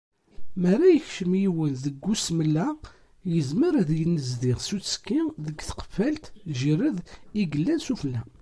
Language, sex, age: Kabyle, male, 30-39